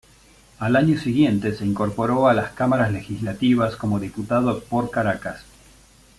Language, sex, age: Spanish, male, 50-59